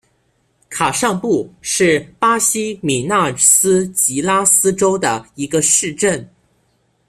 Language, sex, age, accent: Chinese, male, under 19, 出生地：江西省